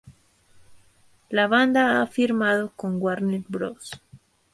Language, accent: Spanish, América central